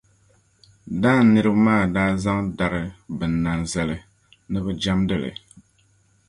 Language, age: Dagbani, 30-39